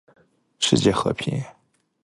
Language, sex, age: Chinese, male, 19-29